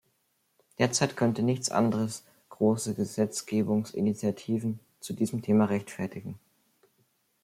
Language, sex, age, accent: German, male, under 19, Deutschland Deutsch